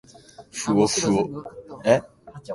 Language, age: Japanese, under 19